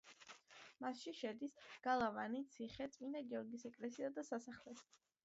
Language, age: Georgian, under 19